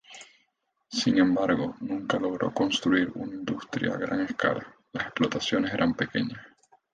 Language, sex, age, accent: Spanish, male, 19-29, Caribe: Cuba, Venezuela, Puerto Rico, República Dominicana, Panamá, Colombia caribeña, México caribeño, Costa del golfo de México